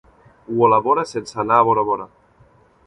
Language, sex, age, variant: Catalan, male, 19-29, Central